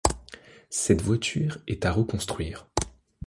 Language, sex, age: French, male, 19-29